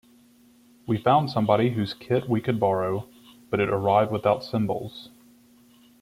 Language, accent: English, United States English